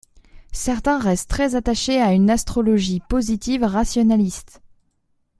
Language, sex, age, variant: French, female, 19-29, Français de métropole